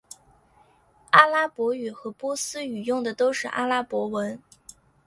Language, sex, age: Chinese, female, 19-29